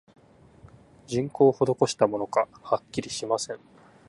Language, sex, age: Japanese, male, under 19